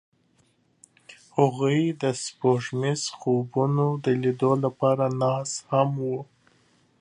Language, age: Pashto, 30-39